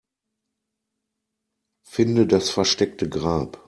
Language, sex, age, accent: German, male, 40-49, Deutschland Deutsch